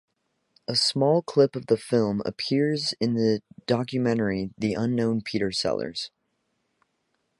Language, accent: English, United States English